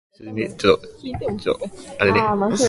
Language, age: Japanese, 19-29